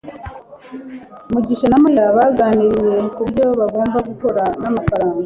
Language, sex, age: Kinyarwanda, female, 30-39